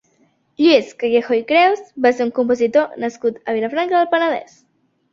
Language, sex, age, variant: Catalan, female, under 19, Central